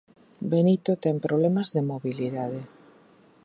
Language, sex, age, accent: Galician, female, 50-59, Central (gheada)